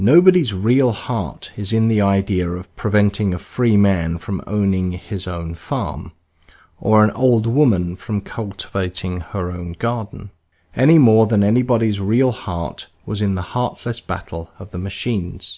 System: none